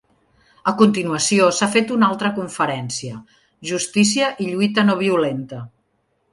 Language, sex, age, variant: Catalan, female, 50-59, Central